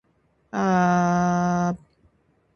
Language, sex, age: Indonesian, female, 19-29